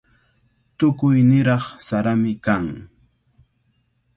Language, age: Cajatambo North Lima Quechua, 19-29